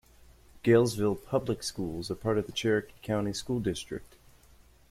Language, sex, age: English, male, 30-39